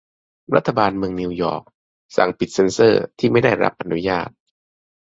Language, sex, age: Thai, male, 30-39